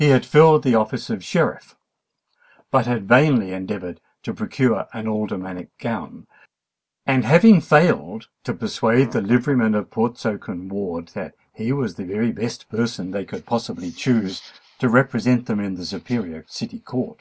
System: none